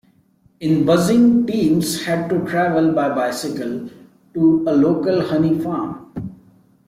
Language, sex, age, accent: English, male, 30-39, India and South Asia (India, Pakistan, Sri Lanka)